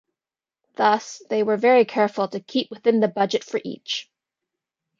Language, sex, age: English, female, 19-29